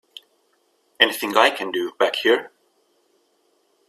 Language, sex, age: English, male, 40-49